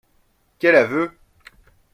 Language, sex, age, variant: French, male, 30-39, Français de métropole